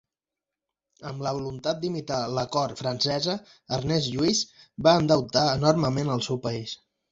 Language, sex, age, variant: Catalan, male, 30-39, Central